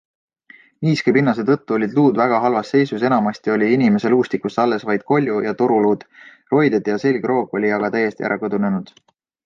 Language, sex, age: Estonian, male, 19-29